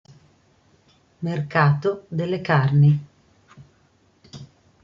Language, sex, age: Italian, female, 50-59